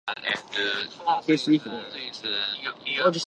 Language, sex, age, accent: English, female, under 19, United States English